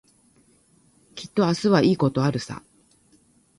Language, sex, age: Japanese, female, 50-59